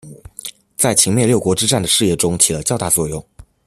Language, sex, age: Chinese, male, under 19